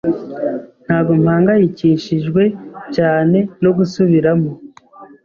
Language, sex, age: Kinyarwanda, male, 19-29